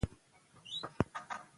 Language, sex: Pashto, female